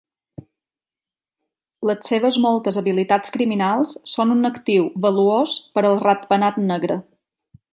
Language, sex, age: Catalan, female, 40-49